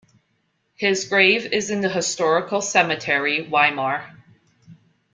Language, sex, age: English, female, 40-49